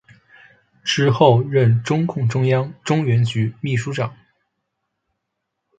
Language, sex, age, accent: Chinese, male, under 19, 出生地：湖北省